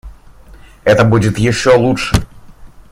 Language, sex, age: Russian, male, 19-29